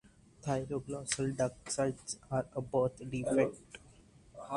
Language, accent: English, India and South Asia (India, Pakistan, Sri Lanka)